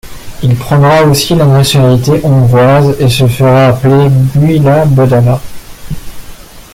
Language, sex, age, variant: French, male, 30-39, Français de métropole